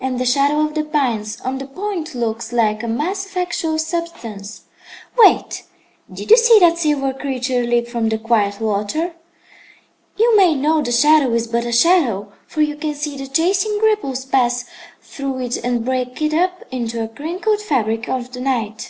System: none